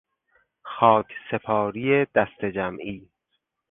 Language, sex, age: Persian, male, 30-39